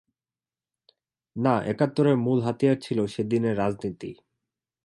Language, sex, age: Bengali, male, 19-29